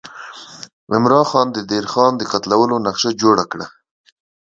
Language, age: Pashto, 19-29